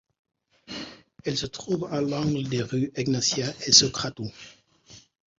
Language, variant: French, Français d'Afrique subsaharienne et des îles africaines